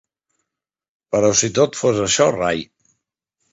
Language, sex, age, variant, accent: Catalan, male, 40-49, Central, central